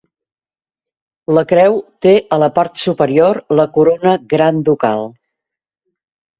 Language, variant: Catalan, Central